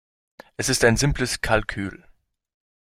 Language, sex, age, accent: German, male, 19-29, Deutschland Deutsch